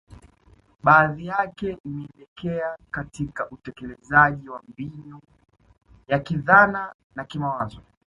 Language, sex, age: Swahili, male, 19-29